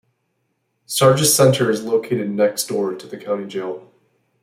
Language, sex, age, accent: English, male, 19-29, United States English